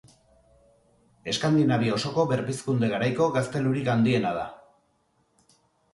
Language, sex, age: Basque, male, 40-49